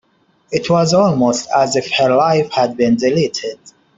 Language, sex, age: English, male, 30-39